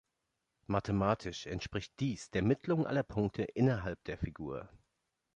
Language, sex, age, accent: German, male, 30-39, Deutschland Deutsch